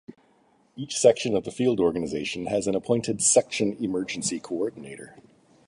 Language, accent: English, United States English